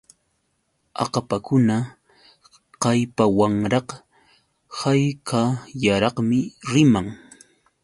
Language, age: Yauyos Quechua, 30-39